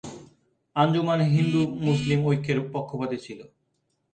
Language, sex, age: Bengali, male, 19-29